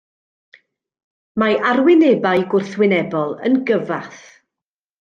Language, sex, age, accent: Welsh, female, 50-59, Y Deyrnas Unedig Cymraeg